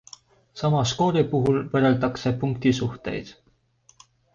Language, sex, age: Estonian, male, 19-29